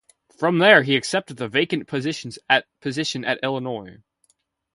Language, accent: English, United States English